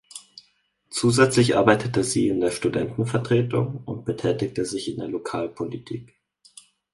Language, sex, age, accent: German, male, 19-29, Deutschland Deutsch